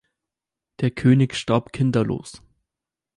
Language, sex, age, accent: German, male, 19-29, Deutschland Deutsch